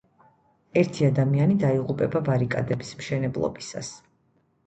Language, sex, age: Georgian, female, 30-39